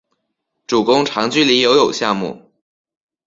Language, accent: Chinese, 出生地：辽宁省